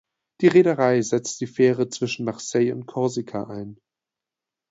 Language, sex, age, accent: German, male, 19-29, Deutschland Deutsch